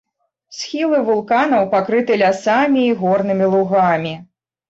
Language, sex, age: Belarusian, female, 30-39